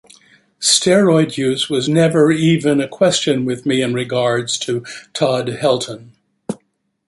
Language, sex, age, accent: English, male, 80-89, United States English